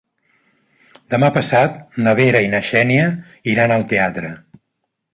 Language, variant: Catalan, Central